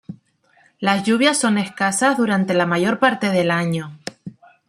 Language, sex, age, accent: Spanish, female, 40-49, España: Islas Canarias